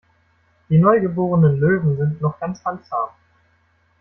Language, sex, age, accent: German, male, 19-29, Deutschland Deutsch